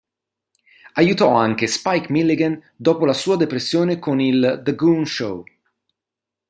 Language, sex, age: Italian, male, 30-39